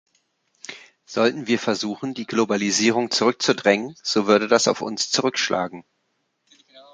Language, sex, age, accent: German, male, 30-39, Deutschland Deutsch